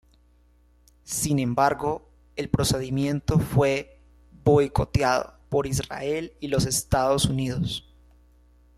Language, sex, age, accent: Spanish, male, 19-29, Caribe: Cuba, Venezuela, Puerto Rico, República Dominicana, Panamá, Colombia caribeña, México caribeño, Costa del golfo de México